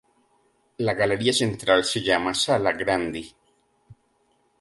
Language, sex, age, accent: Spanish, male, 50-59, Andino-Pacífico: Colombia, Perú, Ecuador, oeste de Bolivia y Venezuela andina